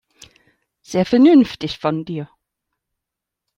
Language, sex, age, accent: German, male, 40-49, Deutschland Deutsch